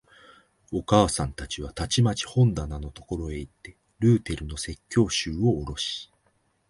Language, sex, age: Japanese, male, 50-59